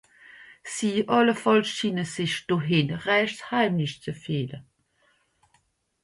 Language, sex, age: Swiss German, female, 60-69